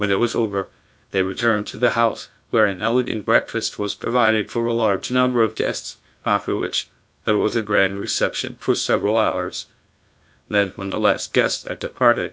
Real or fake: fake